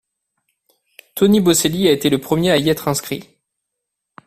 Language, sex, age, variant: French, male, 30-39, Français de métropole